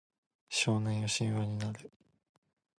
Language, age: Japanese, 19-29